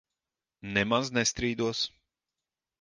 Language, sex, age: Latvian, male, 40-49